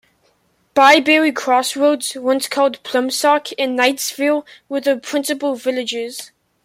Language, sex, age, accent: English, male, under 19, England English